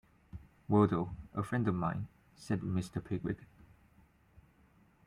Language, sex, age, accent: English, male, 19-29, England English